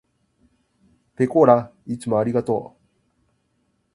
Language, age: Japanese, 19-29